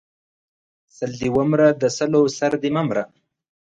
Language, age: Pashto, 19-29